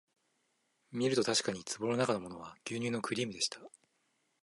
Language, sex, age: Japanese, male, 19-29